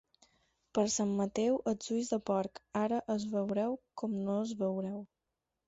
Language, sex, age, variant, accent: Catalan, female, 19-29, Balear, menorquí